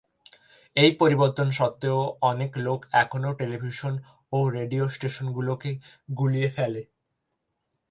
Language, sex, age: Bengali, male, 19-29